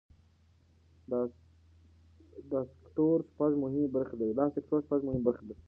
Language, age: Pashto, under 19